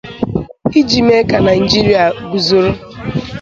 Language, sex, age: Igbo, female, under 19